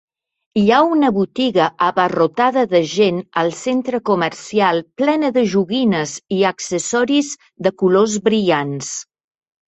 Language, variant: Catalan, Septentrional